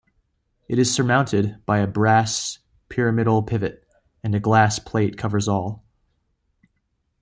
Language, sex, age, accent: English, male, 19-29, United States English